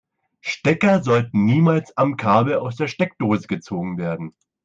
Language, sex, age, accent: German, male, 30-39, Deutschland Deutsch